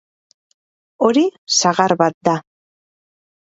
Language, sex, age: Basque, female, 30-39